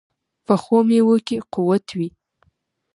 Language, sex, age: Pashto, female, 19-29